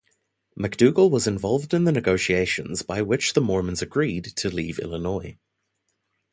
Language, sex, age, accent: English, male, 19-29, Southern African (South Africa, Zimbabwe, Namibia)